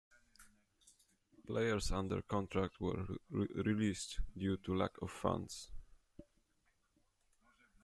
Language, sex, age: English, male, 19-29